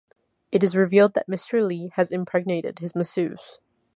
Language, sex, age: English, female, 19-29